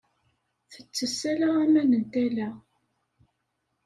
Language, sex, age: Kabyle, female, 30-39